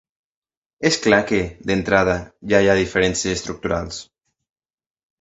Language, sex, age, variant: Catalan, male, 19-29, Nord-Occidental